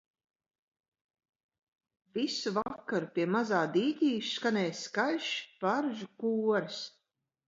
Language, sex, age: Latvian, female, 50-59